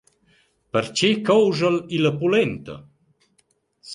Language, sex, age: Romansh, male, 40-49